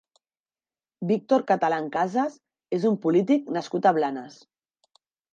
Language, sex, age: Catalan, female, 30-39